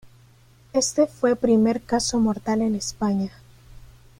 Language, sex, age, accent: Spanish, female, 30-39, América central